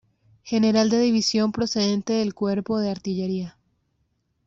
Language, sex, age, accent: Spanish, female, 19-29, Caribe: Cuba, Venezuela, Puerto Rico, República Dominicana, Panamá, Colombia caribeña, México caribeño, Costa del golfo de México